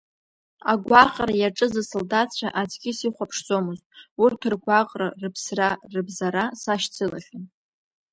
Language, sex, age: Abkhazian, female, under 19